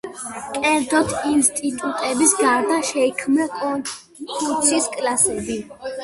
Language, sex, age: Georgian, female, under 19